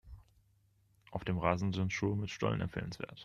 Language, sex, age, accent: German, male, 19-29, Deutschland Deutsch